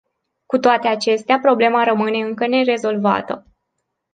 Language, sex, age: Romanian, female, 19-29